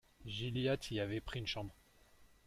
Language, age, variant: French, 30-39, Français de métropole